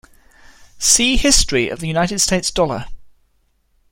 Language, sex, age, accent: English, male, 30-39, England English